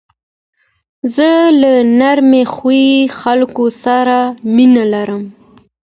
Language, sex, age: Pashto, female, 19-29